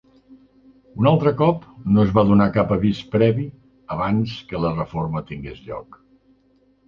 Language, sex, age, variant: Catalan, male, 60-69, Central